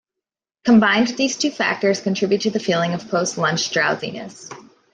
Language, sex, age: English, female, 30-39